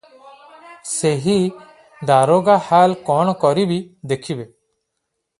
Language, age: Odia, 40-49